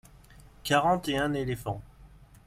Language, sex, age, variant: French, male, 30-39, Français de métropole